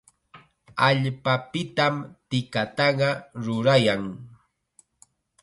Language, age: Chiquián Ancash Quechua, 19-29